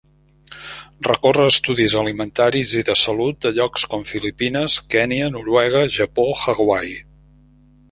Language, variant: Catalan, Central